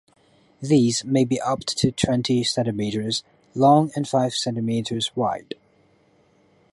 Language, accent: English, Hong Kong English